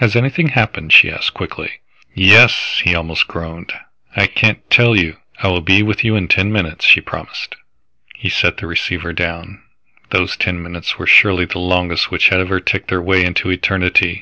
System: none